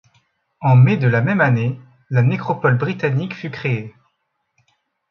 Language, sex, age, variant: French, male, 19-29, Français de métropole